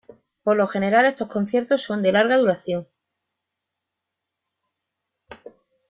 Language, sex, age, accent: Spanish, female, 40-49, España: Sur peninsular (Andalucia, Extremadura, Murcia)